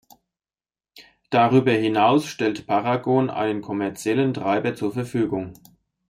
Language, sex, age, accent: German, male, 30-39, Deutschland Deutsch